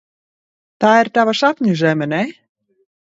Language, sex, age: Latvian, female, 30-39